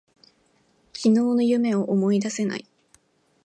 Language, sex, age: Japanese, female, 19-29